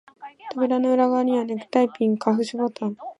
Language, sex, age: Japanese, female, under 19